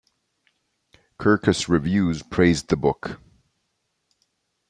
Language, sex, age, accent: English, male, 30-39, United States English